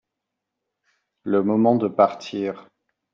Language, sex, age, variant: French, male, 40-49, Français de métropole